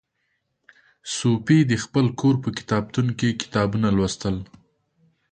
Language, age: Pashto, 30-39